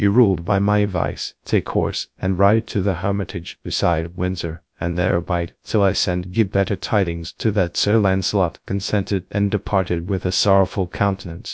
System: TTS, GradTTS